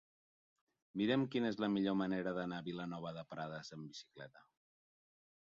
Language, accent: Catalan, Neutre